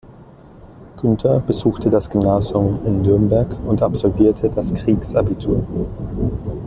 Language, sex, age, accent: German, male, 19-29, Deutschland Deutsch